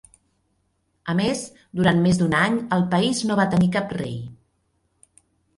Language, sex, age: Catalan, female, 50-59